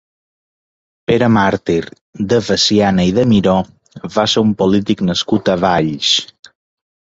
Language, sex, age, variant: Catalan, male, 40-49, Balear